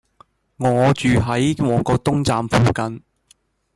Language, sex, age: Cantonese, male, 19-29